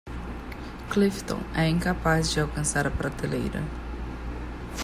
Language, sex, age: Portuguese, female, 30-39